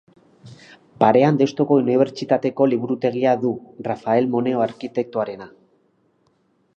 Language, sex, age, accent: Basque, male, 30-39, Mendebalekoa (Araba, Bizkaia, Gipuzkoako mendebaleko herri batzuk)